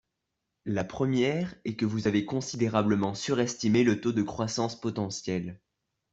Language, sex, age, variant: French, male, under 19, Français de métropole